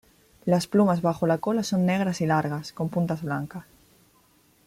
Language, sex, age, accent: Spanish, female, 19-29, España: Sur peninsular (Andalucia, Extremadura, Murcia)